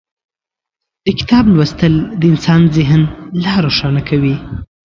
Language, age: Pashto, under 19